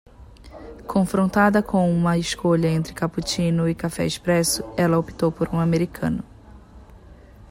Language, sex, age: Portuguese, female, 30-39